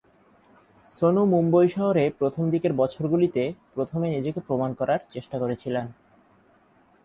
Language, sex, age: Bengali, male, 19-29